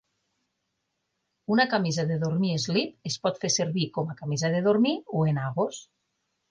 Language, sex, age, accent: Catalan, female, 40-49, Lleidatà